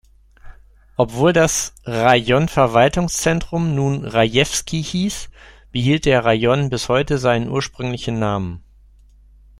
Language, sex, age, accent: German, male, 40-49, Deutschland Deutsch